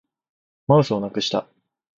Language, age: Japanese, 19-29